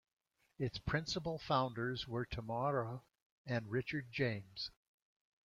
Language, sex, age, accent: English, male, 80-89, United States English